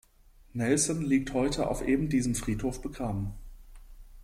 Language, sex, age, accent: German, male, 19-29, Deutschland Deutsch